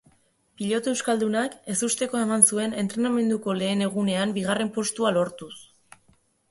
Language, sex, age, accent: Basque, female, 19-29, Erdialdekoa edo Nafarra (Gipuzkoa, Nafarroa)